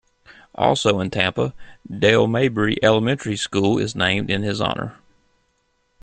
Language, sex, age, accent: English, male, 40-49, United States English